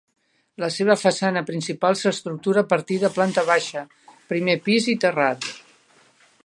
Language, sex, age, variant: Catalan, female, 60-69, Central